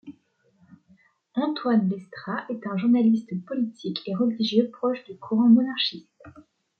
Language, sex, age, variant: French, female, 19-29, Français de métropole